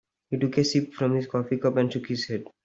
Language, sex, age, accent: English, male, 19-29, India and South Asia (India, Pakistan, Sri Lanka)